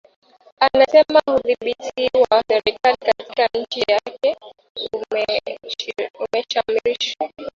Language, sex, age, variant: Swahili, female, 19-29, Kiswahili cha Bara ya Kenya